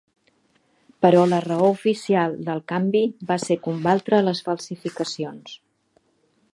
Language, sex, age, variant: Catalan, female, 60-69, Central